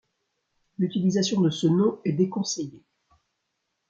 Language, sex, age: French, female, 60-69